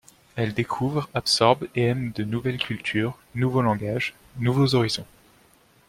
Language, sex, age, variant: French, male, 19-29, Français de métropole